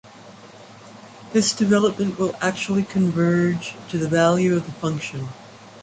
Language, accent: English, United States English